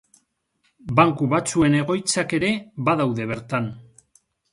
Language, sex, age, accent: Basque, male, 50-59, Mendebalekoa (Araba, Bizkaia, Gipuzkoako mendebaleko herri batzuk)